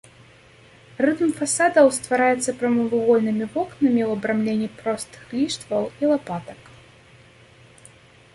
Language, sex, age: Belarusian, female, 30-39